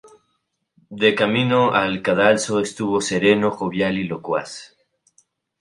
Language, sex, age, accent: Spanish, male, 19-29, México